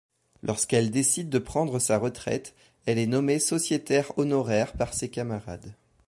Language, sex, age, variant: French, male, 30-39, Français de métropole